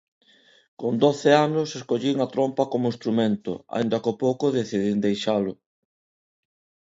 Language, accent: Galician, Neofalante